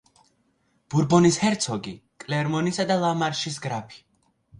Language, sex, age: Georgian, male, 19-29